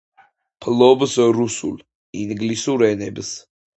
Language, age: Georgian, under 19